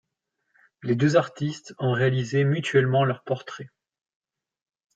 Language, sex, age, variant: French, male, 19-29, Français de métropole